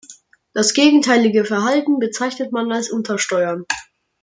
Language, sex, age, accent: German, male, under 19, Deutschland Deutsch